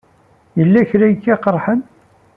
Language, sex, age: Kabyle, male, 40-49